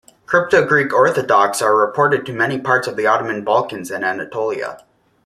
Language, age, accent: English, 19-29, United States English